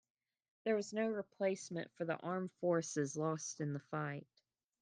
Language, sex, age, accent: English, female, 19-29, United States English